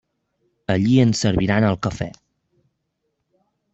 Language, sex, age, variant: Catalan, male, under 19, Central